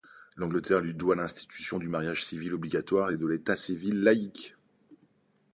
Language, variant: French, Français de métropole